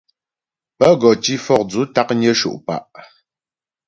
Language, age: Ghomala, 19-29